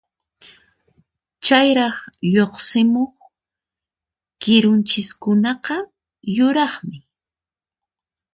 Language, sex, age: Puno Quechua, female, 30-39